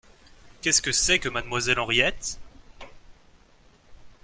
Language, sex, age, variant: French, male, 19-29, Français de métropole